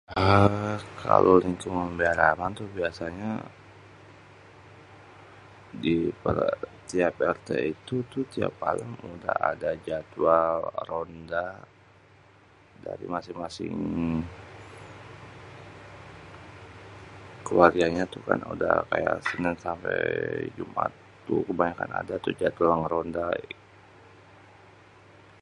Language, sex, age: Betawi, male, 30-39